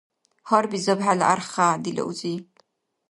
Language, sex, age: Dargwa, female, 19-29